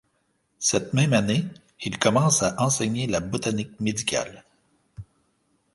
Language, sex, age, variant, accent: French, male, 50-59, Français d'Amérique du Nord, Français du Canada